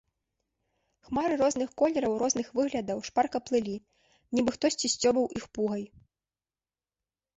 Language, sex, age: Belarusian, female, 19-29